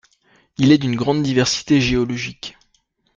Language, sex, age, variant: French, male, 19-29, Français de métropole